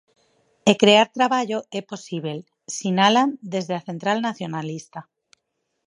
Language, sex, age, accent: Galician, female, 30-39, Normativo (estándar)